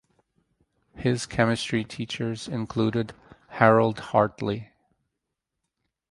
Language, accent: English, United States English